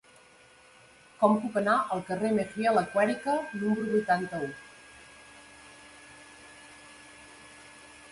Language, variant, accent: Catalan, Central, central